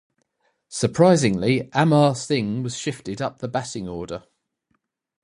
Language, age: English, 40-49